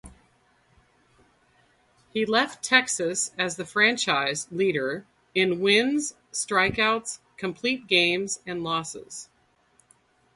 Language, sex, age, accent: English, female, 50-59, United States English